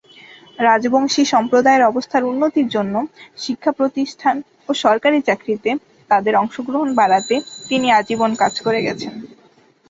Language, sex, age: Bengali, female, under 19